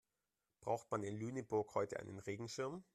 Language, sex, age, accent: German, male, 19-29, Deutschland Deutsch